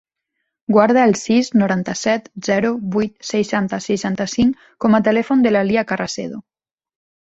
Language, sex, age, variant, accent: Catalan, female, 19-29, Nord-Occidental, Tortosí